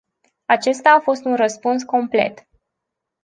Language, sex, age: Romanian, female, 19-29